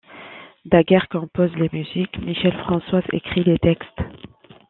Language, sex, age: French, female, 19-29